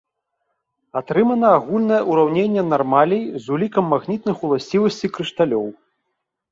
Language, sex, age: Belarusian, male, 40-49